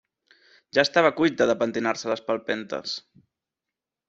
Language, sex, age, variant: Catalan, male, 30-39, Central